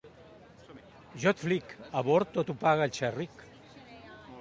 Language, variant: Catalan, Central